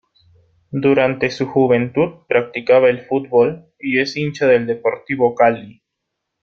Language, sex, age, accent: Spanish, male, 19-29, Andino-Pacífico: Colombia, Perú, Ecuador, oeste de Bolivia y Venezuela andina